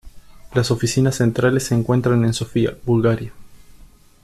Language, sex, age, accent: Spanish, male, 19-29, Rioplatense: Argentina, Uruguay, este de Bolivia, Paraguay